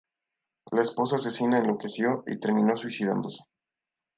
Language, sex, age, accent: Spanish, male, 19-29, México